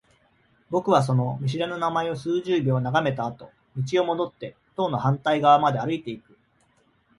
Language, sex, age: Japanese, male, 30-39